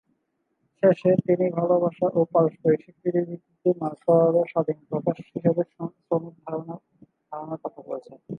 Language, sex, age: Bengali, male, 19-29